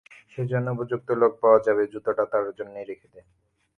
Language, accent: Bengali, প্রমিত; চলিত